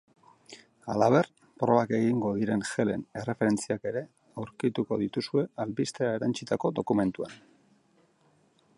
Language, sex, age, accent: Basque, male, 40-49, Mendebalekoa (Araba, Bizkaia, Gipuzkoako mendebaleko herri batzuk)